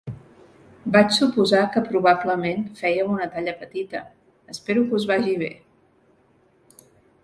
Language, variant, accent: Catalan, Central, central